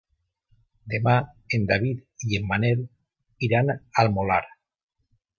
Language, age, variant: Catalan, 50-59, Valencià meridional